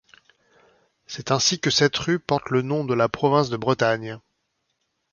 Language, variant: French, Français de métropole